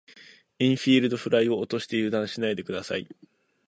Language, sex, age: Japanese, male, 19-29